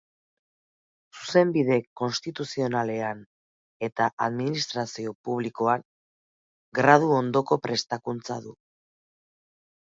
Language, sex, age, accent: Basque, female, 40-49, Erdialdekoa edo Nafarra (Gipuzkoa, Nafarroa)